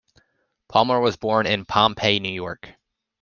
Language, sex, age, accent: English, male, 19-29, United States English